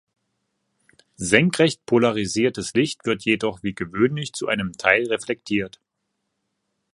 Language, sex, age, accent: German, male, 30-39, Deutschland Deutsch